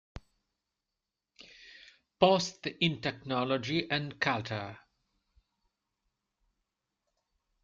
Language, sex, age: Italian, male, 50-59